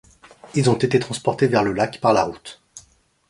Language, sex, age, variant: French, male, 30-39, Français de métropole